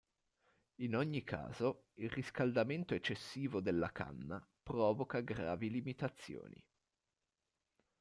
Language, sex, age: Italian, male, 19-29